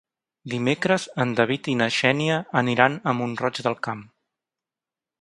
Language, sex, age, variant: Catalan, male, 30-39, Central